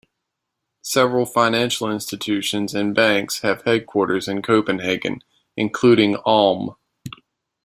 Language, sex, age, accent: English, male, 30-39, United States English